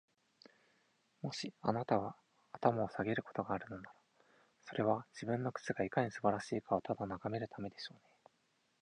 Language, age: Japanese, 19-29